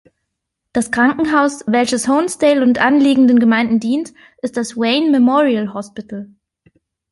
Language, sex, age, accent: German, female, 30-39, Deutschland Deutsch